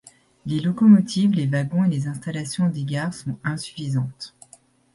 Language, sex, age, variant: French, female, 40-49, Français de métropole